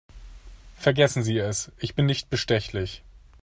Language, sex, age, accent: German, male, 19-29, Deutschland Deutsch